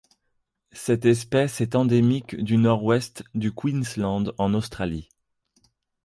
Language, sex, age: French, male, 30-39